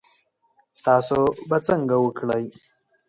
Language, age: Pashto, 19-29